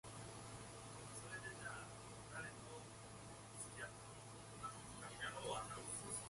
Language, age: English, 19-29